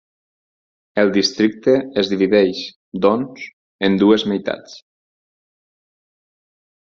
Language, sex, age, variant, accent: Catalan, male, 40-49, Valencià septentrional, valencià